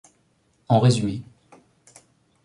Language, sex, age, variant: French, male, 40-49, Français de métropole